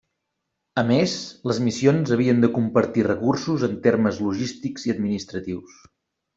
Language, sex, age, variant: Catalan, male, 30-39, Nord-Occidental